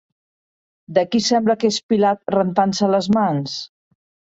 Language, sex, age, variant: Catalan, female, 50-59, Central